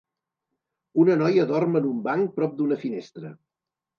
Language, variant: Catalan, Septentrional